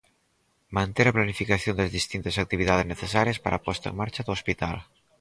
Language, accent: Galician, Normativo (estándar)